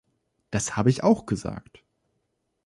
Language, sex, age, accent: German, male, 19-29, Deutschland Deutsch